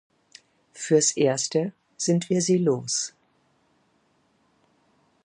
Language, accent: German, Deutschland Deutsch